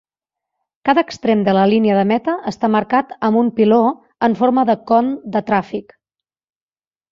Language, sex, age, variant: Catalan, female, 40-49, Central